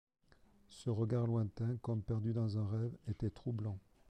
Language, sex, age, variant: French, male, 40-49, Français de métropole